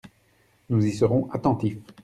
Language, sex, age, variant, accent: French, male, 30-39, Français d'Europe, Français de Belgique